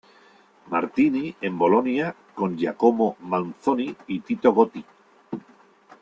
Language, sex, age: Spanish, male, 50-59